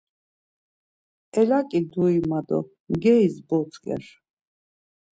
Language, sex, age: Laz, female, 50-59